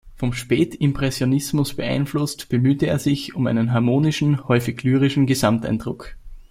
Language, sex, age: German, male, under 19